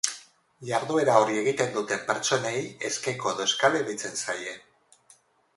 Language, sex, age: Basque, female, 50-59